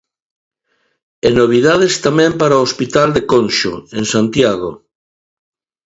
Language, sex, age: Galician, male, 50-59